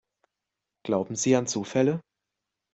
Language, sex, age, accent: German, male, 19-29, Deutschland Deutsch